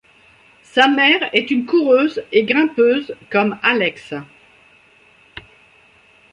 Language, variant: French, Français de métropole